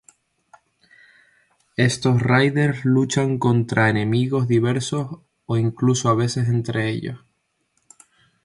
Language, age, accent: Spanish, 19-29, España: Islas Canarias